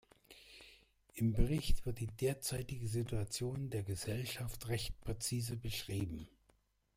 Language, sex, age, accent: German, male, 60-69, Deutschland Deutsch